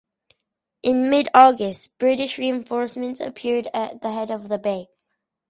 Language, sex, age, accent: English, male, under 19, United States English